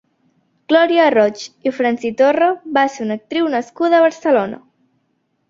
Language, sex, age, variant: Catalan, female, under 19, Central